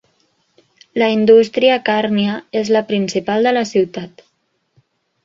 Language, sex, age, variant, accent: Catalan, female, 19-29, Central, central